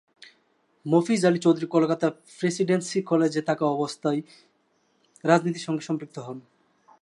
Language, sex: Bengali, male